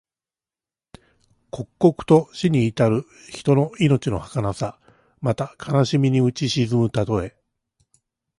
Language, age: Japanese, 50-59